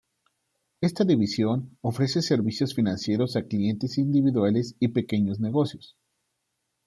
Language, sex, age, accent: Spanish, male, 30-39, México